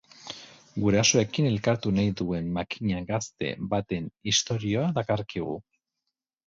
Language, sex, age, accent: Basque, male, 40-49, Mendebalekoa (Araba, Bizkaia, Gipuzkoako mendebaleko herri batzuk)